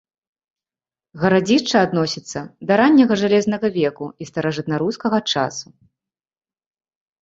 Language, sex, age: Belarusian, female, 30-39